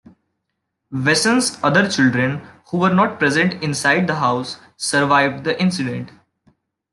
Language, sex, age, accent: English, male, 19-29, India and South Asia (India, Pakistan, Sri Lanka)